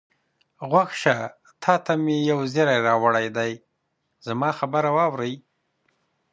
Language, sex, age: Pashto, male, 30-39